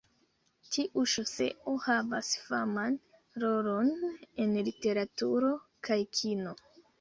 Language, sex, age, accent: Esperanto, female, 19-29, Internacia